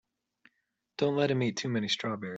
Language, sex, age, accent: English, male, 30-39, United States English